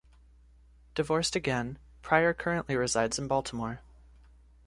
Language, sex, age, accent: English, male, 19-29, United States English